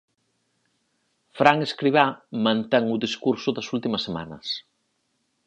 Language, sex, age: Galician, male, 40-49